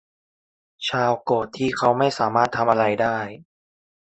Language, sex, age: Thai, male, 30-39